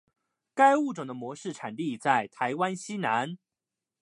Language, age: Chinese, 19-29